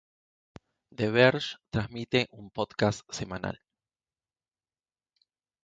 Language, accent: Spanish, Rioplatense: Argentina, Uruguay, este de Bolivia, Paraguay